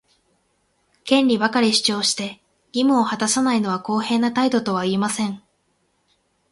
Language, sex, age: Japanese, female, 19-29